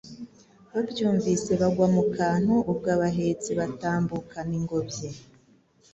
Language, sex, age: Kinyarwanda, female, 40-49